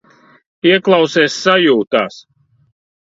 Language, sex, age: Latvian, male, 50-59